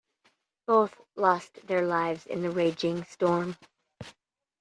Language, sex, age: English, female, 40-49